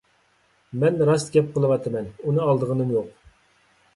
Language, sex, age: Uyghur, male, 30-39